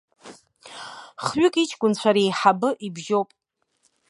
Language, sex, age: Abkhazian, female, 40-49